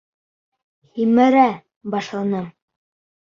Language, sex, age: Bashkir, male, under 19